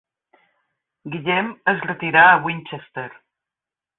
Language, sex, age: Catalan, female, 50-59